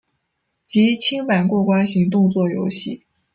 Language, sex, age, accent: Chinese, female, 19-29, 出生地：北京市